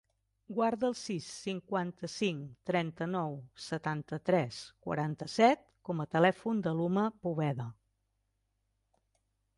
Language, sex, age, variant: Catalan, female, 60-69, Central